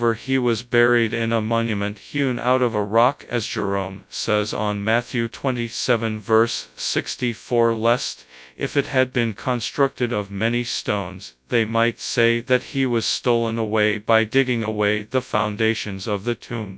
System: TTS, FastPitch